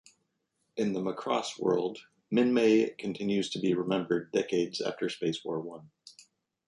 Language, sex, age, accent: English, male, 40-49, United States English